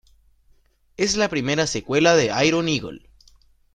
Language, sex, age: Spanish, male, 19-29